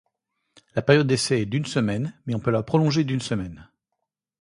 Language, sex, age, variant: French, male, 40-49, Français de métropole